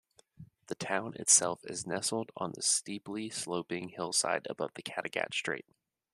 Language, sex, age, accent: English, male, 19-29, United States English